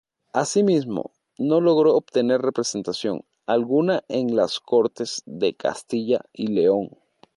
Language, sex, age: Spanish, male, 19-29